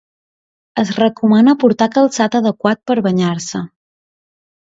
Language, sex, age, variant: Catalan, female, 19-29, Central